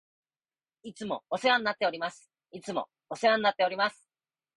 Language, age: Japanese, 19-29